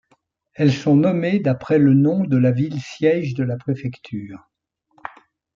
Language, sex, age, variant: French, male, 70-79, Français de métropole